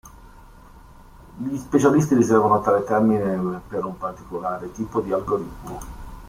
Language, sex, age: Italian, male, 40-49